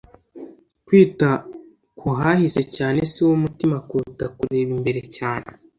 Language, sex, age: Kinyarwanda, male, under 19